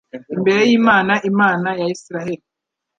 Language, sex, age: Kinyarwanda, male, 19-29